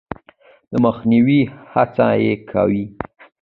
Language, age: Pashto, under 19